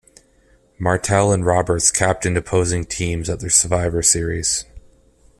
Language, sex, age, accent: English, male, 30-39, Canadian English